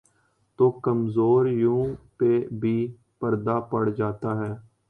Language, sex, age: Urdu, male, 19-29